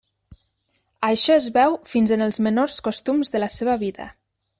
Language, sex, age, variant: Catalan, female, 19-29, Nord-Occidental